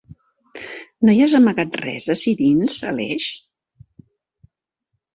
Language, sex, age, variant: Catalan, female, 60-69, Central